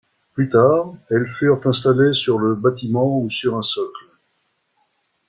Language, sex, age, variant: French, male, 60-69, Français de métropole